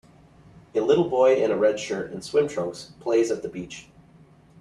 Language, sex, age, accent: English, male, 30-39, United States English